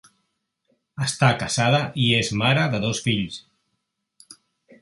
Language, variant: Catalan, Central